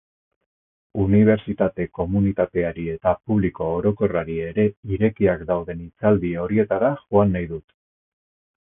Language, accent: Basque, Erdialdekoa edo Nafarra (Gipuzkoa, Nafarroa)